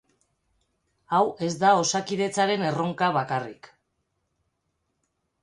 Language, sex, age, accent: Basque, female, 40-49, Erdialdekoa edo Nafarra (Gipuzkoa, Nafarroa)